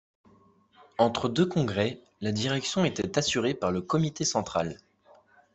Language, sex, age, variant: French, male, 19-29, Français de métropole